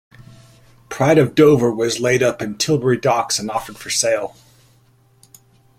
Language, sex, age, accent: English, male, 40-49, Canadian English